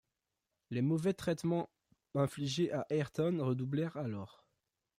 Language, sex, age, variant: French, male, under 19, Français de métropole